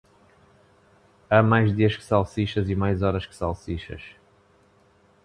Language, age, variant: Portuguese, 40-49, Portuguese (Portugal)